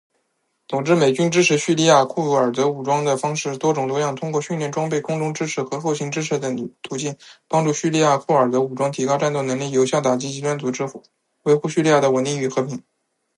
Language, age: Chinese, 19-29